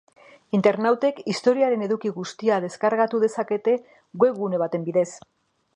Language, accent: Basque, Mendebalekoa (Araba, Bizkaia, Gipuzkoako mendebaleko herri batzuk)